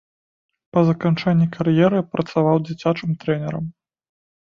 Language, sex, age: Belarusian, male, 30-39